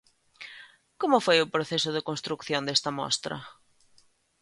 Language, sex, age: Galician, female, 30-39